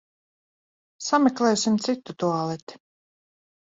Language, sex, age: Latvian, female, 50-59